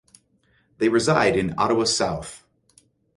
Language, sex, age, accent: English, male, 40-49, United States English